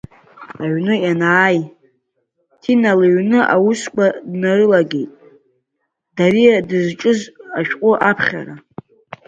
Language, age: Abkhazian, under 19